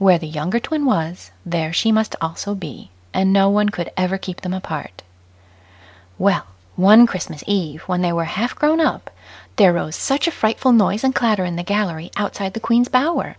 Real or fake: real